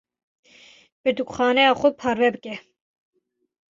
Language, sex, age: Kurdish, female, 19-29